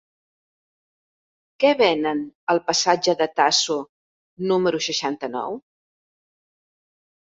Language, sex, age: Catalan, female, 60-69